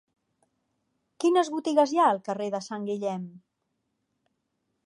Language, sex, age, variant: Catalan, female, 40-49, Central